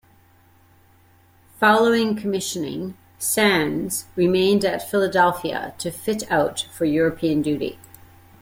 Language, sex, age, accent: English, female, 70-79, Canadian English